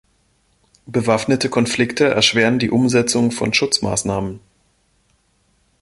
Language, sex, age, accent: German, male, 30-39, Deutschland Deutsch